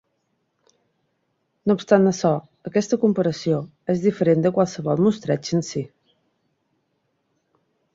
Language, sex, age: Catalan, female, 40-49